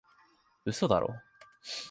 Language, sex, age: Japanese, male, 19-29